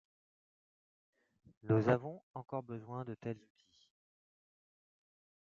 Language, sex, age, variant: French, male, 30-39, Français de métropole